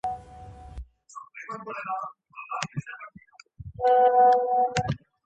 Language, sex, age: English, female, 19-29